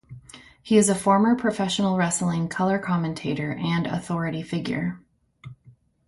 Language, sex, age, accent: English, female, 40-49, United States English